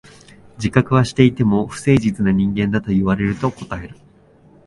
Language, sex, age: Japanese, male, 19-29